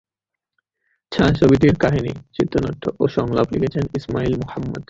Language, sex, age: Bengali, male, 19-29